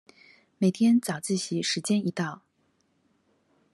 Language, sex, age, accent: Chinese, female, 40-49, 出生地：臺北市